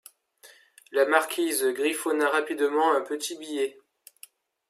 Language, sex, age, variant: French, male, 30-39, Français de métropole